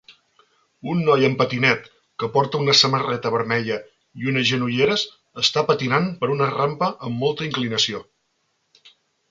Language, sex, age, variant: Catalan, male, 40-49, Central